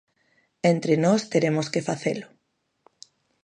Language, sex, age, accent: Galician, female, 40-49, Normativo (estándar)